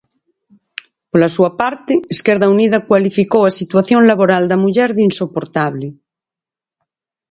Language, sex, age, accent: Galician, female, 40-49, Central (gheada)